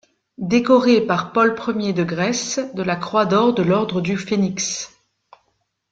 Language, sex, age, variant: French, female, 50-59, Français de métropole